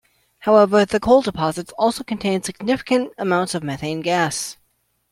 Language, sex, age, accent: English, male, 19-29, United States English